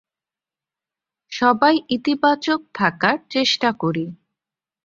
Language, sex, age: Bengali, female, 19-29